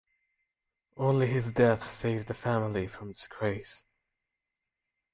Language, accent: English, United States English